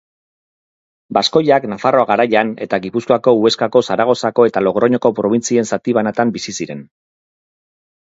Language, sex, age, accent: Basque, male, 50-59, Erdialdekoa edo Nafarra (Gipuzkoa, Nafarroa)